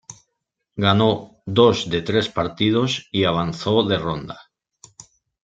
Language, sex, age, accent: Spanish, male, 50-59, España: Centro-Sur peninsular (Madrid, Toledo, Castilla-La Mancha)